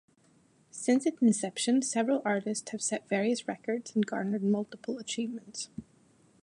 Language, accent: English, United States English